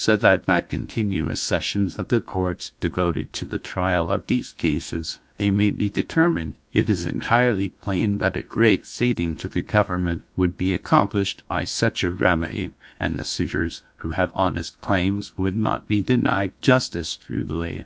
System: TTS, GlowTTS